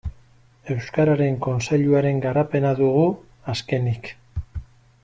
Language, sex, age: Basque, male, 60-69